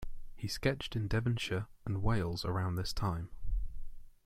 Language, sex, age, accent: English, male, 19-29, England English